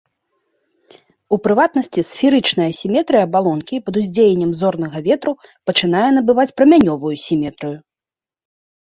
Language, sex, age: Belarusian, female, 30-39